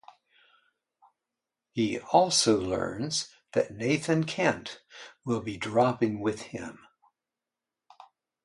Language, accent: English, United States English